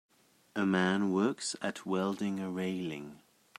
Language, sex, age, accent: English, male, 30-39, England English